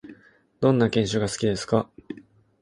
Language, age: Japanese, 19-29